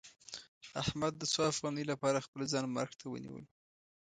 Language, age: Pashto, 19-29